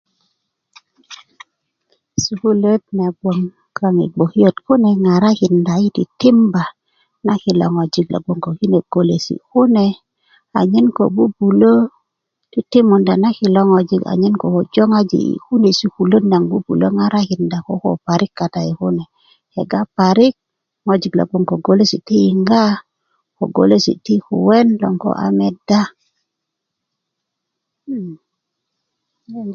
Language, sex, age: Kuku, female, 40-49